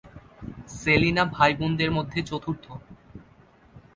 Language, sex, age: Bengali, male, 19-29